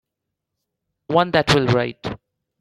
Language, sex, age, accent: English, male, under 19, India and South Asia (India, Pakistan, Sri Lanka)